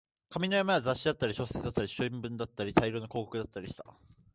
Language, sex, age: Japanese, male, under 19